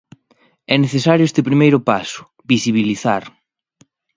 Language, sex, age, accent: Galician, male, 30-39, Normativo (estándar)